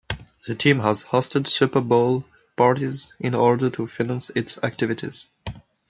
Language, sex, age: English, male, 19-29